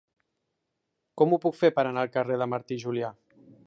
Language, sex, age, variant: Catalan, male, 19-29, Central